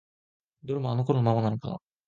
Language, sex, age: Japanese, male, under 19